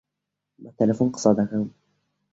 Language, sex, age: Central Kurdish, male, under 19